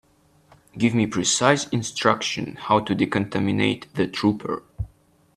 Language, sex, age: English, male, under 19